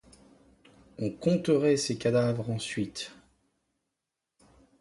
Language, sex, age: French, male, 30-39